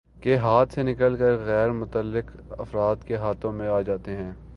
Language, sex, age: Urdu, male, 19-29